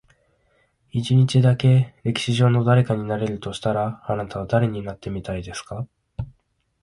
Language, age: Japanese, 19-29